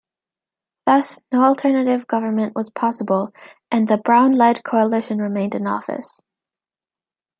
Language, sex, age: English, female, 19-29